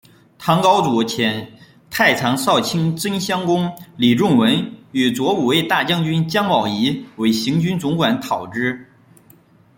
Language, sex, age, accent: Chinese, male, 30-39, 出生地：河南省